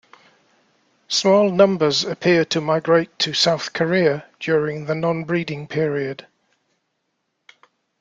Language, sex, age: English, male, 60-69